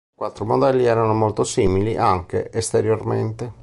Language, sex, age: Italian, male, 50-59